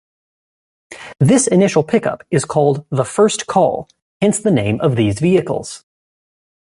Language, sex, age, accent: English, male, 19-29, United States English